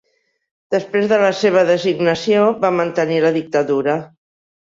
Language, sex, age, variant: Catalan, female, 60-69, Central